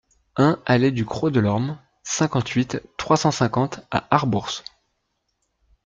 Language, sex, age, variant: French, male, 30-39, Français de métropole